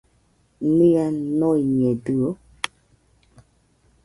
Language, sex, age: Nüpode Huitoto, female, 40-49